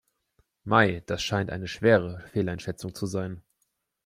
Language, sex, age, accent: German, male, 19-29, Deutschland Deutsch